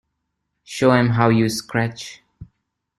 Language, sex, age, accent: English, male, 19-29, India and South Asia (India, Pakistan, Sri Lanka)